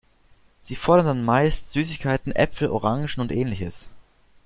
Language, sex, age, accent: German, male, under 19, Deutschland Deutsch